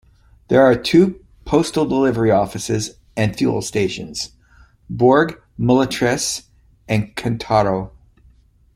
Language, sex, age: English, male, 50-59